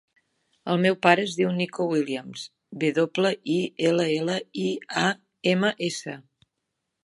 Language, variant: Catalan, Central